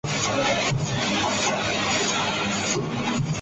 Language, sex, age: Bengali, male, under 19